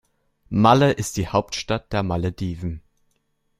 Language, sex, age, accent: German, male, 19-29, Deutschland Deutsch